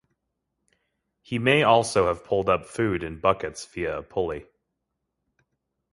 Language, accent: English, United States English